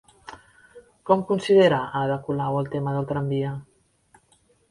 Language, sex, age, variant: Catalan, female, 50-59, Central